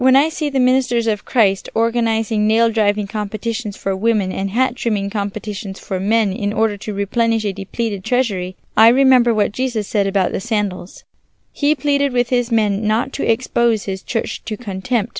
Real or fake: real